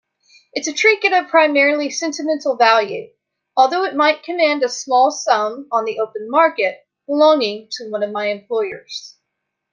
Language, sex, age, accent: English, female, 19-29, United States English